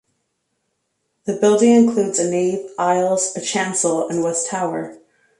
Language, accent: English, United States English